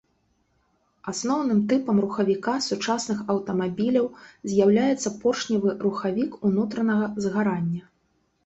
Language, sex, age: Belarusian, female, 40-49